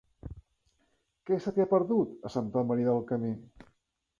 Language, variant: Catalan, Central